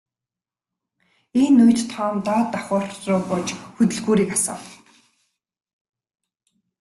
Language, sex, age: Mongolian, female, 19-29